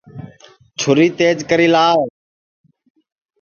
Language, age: Sansi, 19-29